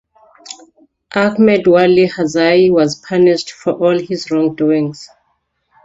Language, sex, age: English, female, 40-49